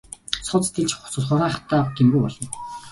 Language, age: Mongolian, 19-29